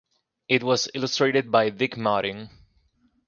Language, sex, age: English, male, 19-29